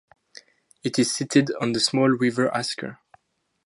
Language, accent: English, French